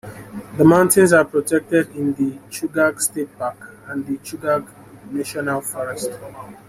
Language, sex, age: English, male, 19-29